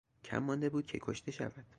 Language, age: Persian, 19-29